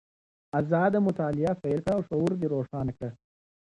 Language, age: Pashto, 19-29